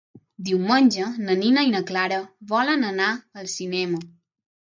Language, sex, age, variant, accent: Catalan, female, under 19, Balear, balear; mallorquí